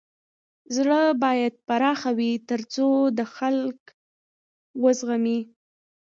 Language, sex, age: Pashto, female, 30-39